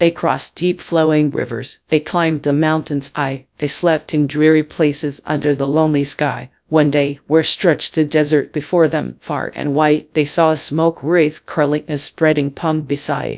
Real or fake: fake